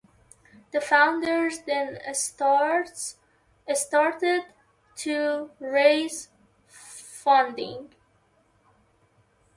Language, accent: English, England English